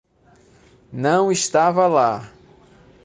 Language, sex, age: Portuguese, male, 40-49